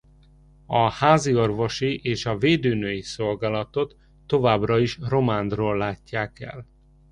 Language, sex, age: Hungarian, male, 30-39